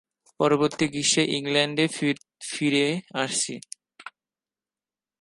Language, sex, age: Bengali, male, 19-29